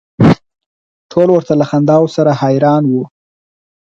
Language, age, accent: Pashto, 19-29, کندهارۍ لهجه